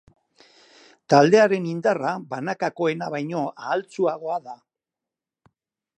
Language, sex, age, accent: Basque, male, 60-69, Mendebalekoa (Araba, Bizkaia, Gipuzkoako mendebaleko herri batzuk)